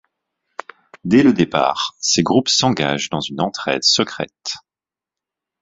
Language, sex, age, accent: French, male, 30-39, Français de Belgique